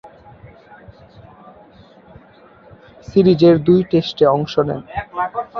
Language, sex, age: Bengali, male, under 19